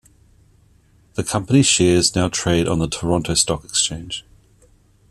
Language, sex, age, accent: English, male, 40-49, New Zealand English